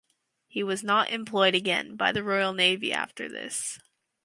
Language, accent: English, Canadian English